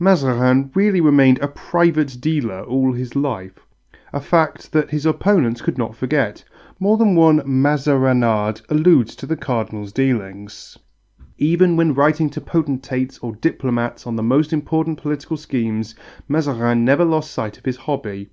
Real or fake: real